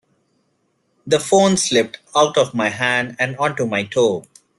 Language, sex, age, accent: English, male, 19-29, India and South Asia (India, Pakistan, Sri Lanka)